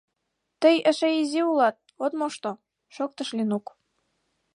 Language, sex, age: Mari, female, 19-29